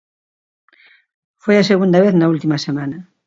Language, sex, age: Galician, female, 60-69